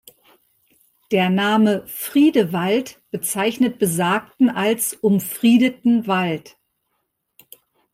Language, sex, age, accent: German, female, 50-59, Deutschland Deutsch